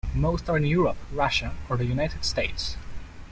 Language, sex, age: English, male, 19-29